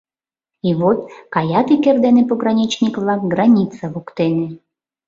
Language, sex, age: Mari, female, 30-39